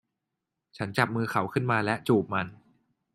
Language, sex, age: Thai, male, 19-29